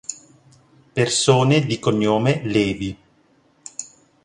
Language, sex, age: Italian, male, 50-59